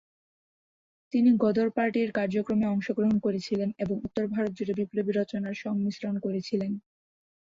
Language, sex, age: Bengali, female, 19-29